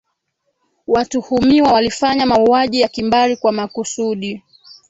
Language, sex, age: Swahili, female, 19-29